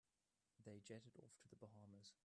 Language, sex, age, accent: English, male, under 19, Southern African (South Africa, Zimbabwe, Namibia)